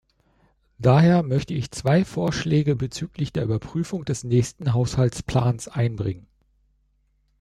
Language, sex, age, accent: German, male, 40-49, Deutschland Deutsch